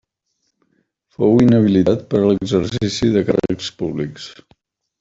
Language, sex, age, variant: Catalan, male, 50-59, Central